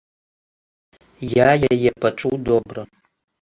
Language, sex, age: Belarusian, male, 30-39